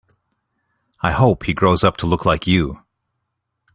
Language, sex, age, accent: English, male, 40-49, Canadian English